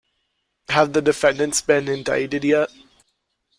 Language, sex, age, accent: English, male, under 19, United States English